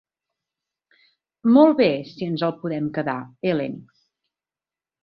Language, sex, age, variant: Catalan, female, 40-49, Central